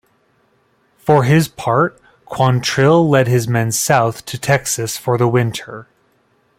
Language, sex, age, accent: English, male, 30-39, United States English